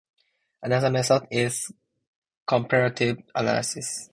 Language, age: English, 19-29